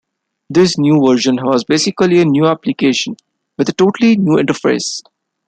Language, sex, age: English, male, 19-29